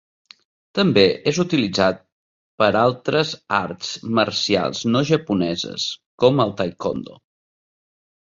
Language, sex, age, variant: Catalan, male, 40-49, Nord-Occidental